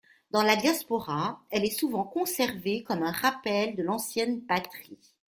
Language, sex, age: French, female, 60-69